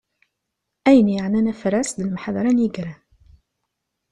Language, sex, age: Kabyle, female, 30-39